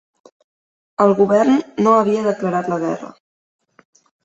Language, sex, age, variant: Catalan, female, 30-39, Central